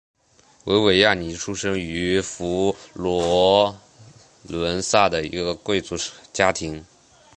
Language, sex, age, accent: Chinese, male, under 19, 出生地：浙江省